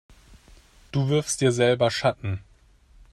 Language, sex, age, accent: German, male, 19-29, Deutschland Deutsch